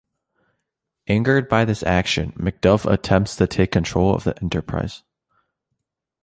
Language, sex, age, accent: English, male, under 19, United States English